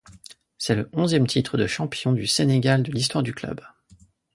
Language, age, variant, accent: French, 19-29, Français de métropole, Français de l'est de la France